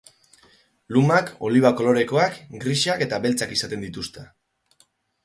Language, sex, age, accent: Basque, male, 30-39, Mendebalekoa (Araba, Bizkaia, Gipuzkoako mendebaleko herri batzuk)